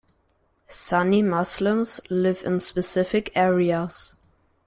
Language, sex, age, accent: English, male, under 19, England English